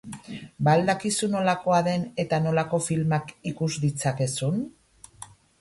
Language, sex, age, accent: Basque, female, 50-59, Erdialdekoa edo Nafarra (Gipuzkoa, Nafarroa)